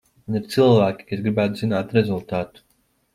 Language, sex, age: Latvian, male, 19-29